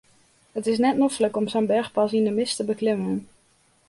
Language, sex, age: Western Frisian, female, 19-29